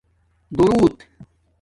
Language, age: Domaaki, 40-49